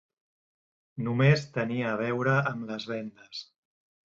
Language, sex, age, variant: Catalan, male, 50-59, Central